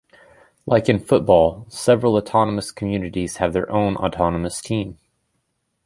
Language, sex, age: English, male, 30-39